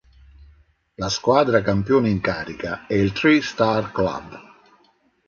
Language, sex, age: Italian, male, 50-59